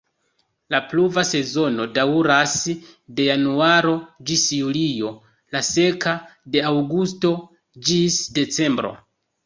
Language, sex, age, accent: Esperanto, male, 30-39, Internacia